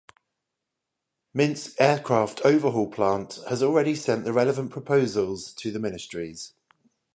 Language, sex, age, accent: English, male, 30-39, England English